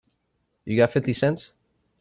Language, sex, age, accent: English, male, 19-29, United States English